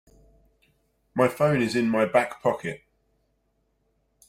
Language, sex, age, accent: English, male, 30-39, England English